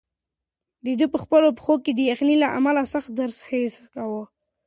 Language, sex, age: Pashto, male, 19-29